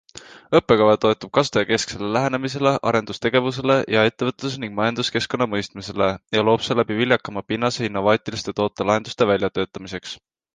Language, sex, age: Estonian, male, 19-29